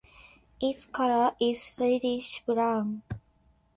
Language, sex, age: English, female, 19-29